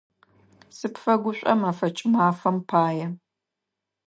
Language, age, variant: Adyghe, 40-49, Адыгабзэ (Кирил, пстэумэ зэдыряе)